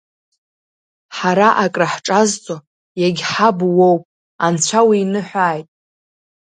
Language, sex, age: Abkhazian, female, under 19